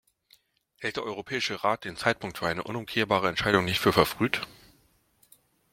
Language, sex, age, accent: German, male, 19-29, Deutschland Deutsch